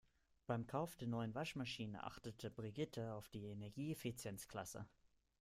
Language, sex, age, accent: German, male, 19-29, Deutschland Deutsch